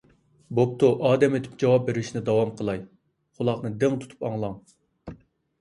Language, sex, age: Uyghur, male, 19-29